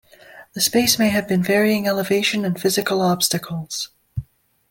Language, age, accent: English, under 19, United States English